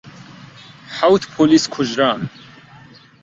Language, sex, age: Central Kurdish, male, 30-39